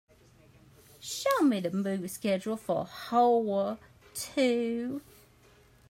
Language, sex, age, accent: English, female, 30-39, United States English